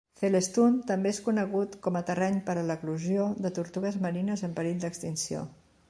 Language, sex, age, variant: Catalan, female, 60-69, Central